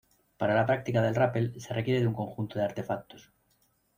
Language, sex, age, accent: Spanish, male, 30-39, España: Centro-Sur peninsular (Madrid, Toledo, Castilla-La Mancha)